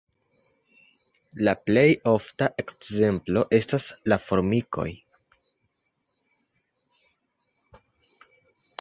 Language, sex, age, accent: Esperanto, male, 19-29, Internacia